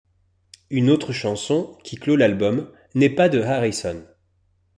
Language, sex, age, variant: French, male, 40-49, Français de métropole